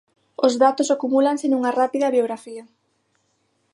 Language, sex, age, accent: Galician, female, under 19, Normativo (estándar); Neofalante